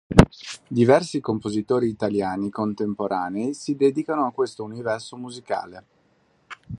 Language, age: Italian, 30-39